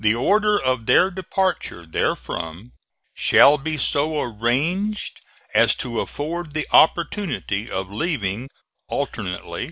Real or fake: real